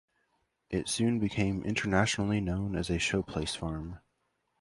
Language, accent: English, United States English